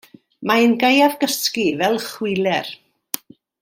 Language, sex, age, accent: Welsh, female, 60-69, Y Deyrnas Unedig Cymraeg